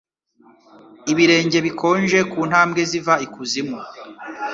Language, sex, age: Kinyarwanda, male, 19-29